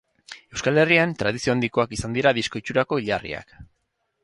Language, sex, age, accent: Basque, male, 30-39, Erdialdekoa edo Nafarra (Gipuzkoa, Nafarroa)